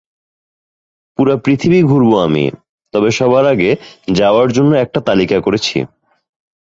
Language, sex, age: Bengali, male, 19-29